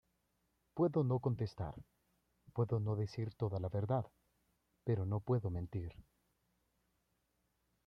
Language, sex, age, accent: Spanish, male, 19-29, América central